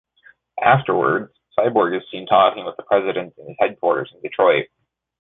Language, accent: English, United States English